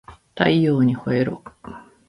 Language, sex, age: Japanese, female, 40-49